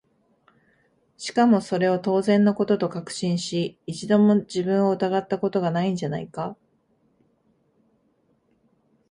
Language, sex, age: Japanese, female, 30-39